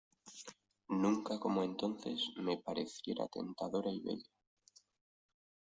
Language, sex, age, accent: Spanish, male, 19-29, España: Norte peninsular (Asturias, Castilla y León, Cantabria, País Vasco, Navarra, Aragón, La Rioja, Guadalajara, Cuenca)